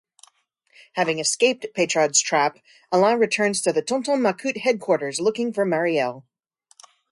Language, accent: English, United States English